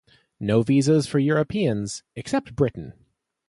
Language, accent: English, United States English